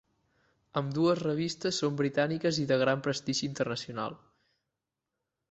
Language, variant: Catalan, Central